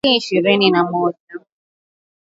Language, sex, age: Swahili, female, 19-29